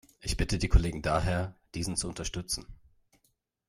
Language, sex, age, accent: German, male, 30-39, Deutschland Deutsch